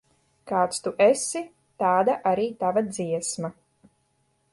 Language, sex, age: Latvian, female, 19-29